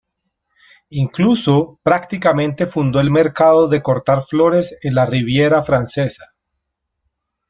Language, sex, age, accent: Spanish, male, 30-39, Andino-Pacífico: Colombia, Perú, Ecuador, oeste de Bolivia y Venezuela andina